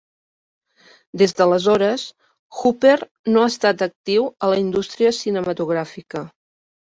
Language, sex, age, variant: Catalan, female, 50-59, Central